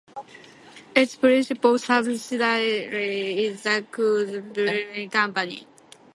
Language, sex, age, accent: English, female, under 19, United States English